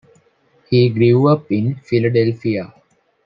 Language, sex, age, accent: English, male, 19-29, India and South Asia (India, Pakistan, Sri Lanka)